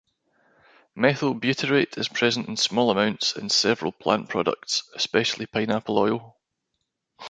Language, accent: English, Scottish English